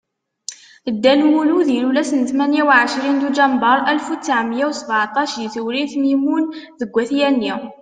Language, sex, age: Kabyle, female, 19-29